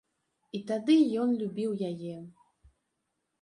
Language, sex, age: Belarusian, female, 40-49